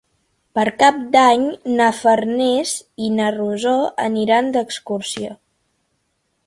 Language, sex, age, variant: Catalan, female, under 19, Central